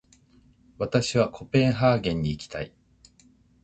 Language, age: Japanese, 40-49